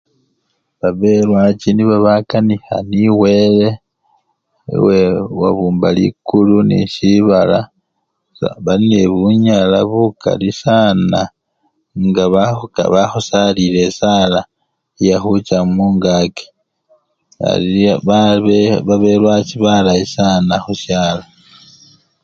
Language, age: Luyia, 40-49